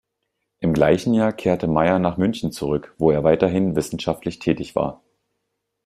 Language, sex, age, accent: German, male, 30-39, Deutschland Deutsch